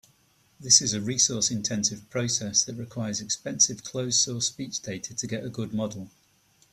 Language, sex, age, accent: English, male, 30-39, England English